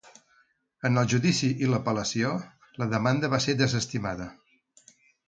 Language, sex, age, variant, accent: Catalan, male, 50-59, Central, central